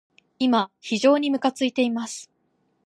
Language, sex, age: Japanese, female, 19-29